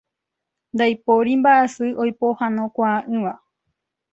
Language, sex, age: Guarani, female, under 19